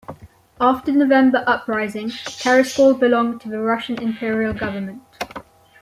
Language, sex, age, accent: English, female, under 19, England English